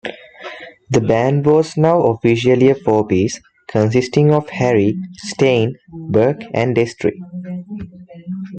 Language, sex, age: English, male, 19-29